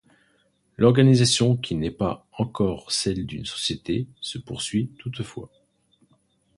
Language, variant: French, Français de métropole